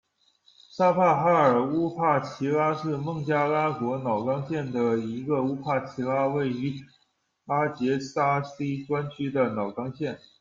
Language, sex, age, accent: Chinese, male, 19-29, 出生地：辽宁省